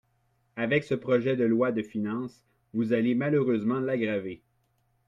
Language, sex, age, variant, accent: French, male, 40-49, Français d'Amérique du Nord, Français du Canada